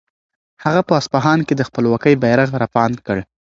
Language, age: Pashto, 19-29